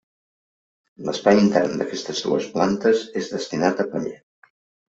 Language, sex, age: Catalan, male, 50-59